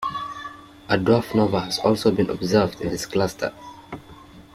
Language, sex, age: English, male, under 19